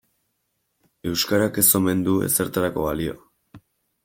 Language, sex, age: Basque, male, 19-29